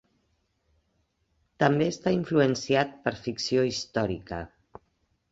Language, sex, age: Catalan, female, 60-69